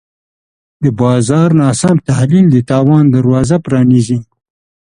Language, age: Pashto, 70-79